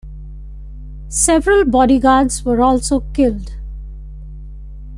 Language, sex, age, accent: English, female, 50-59, India and South Asia (India, Pakistan, Sri Lanka)